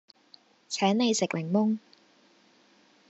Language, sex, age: Cantonese, female, 19-29